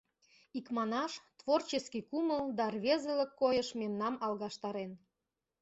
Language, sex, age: Mari, female, 40-49